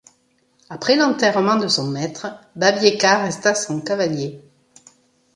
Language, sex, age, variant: French, female, 50-59, Français de métropole